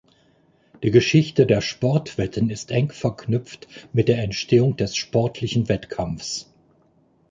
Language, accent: German, Deutschland Deutsch